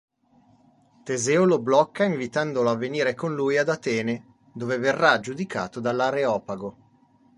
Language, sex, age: Italian, male, 40-49